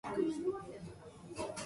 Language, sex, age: English, female, 19-29